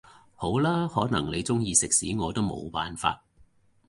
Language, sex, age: Cantonese, male, 40-49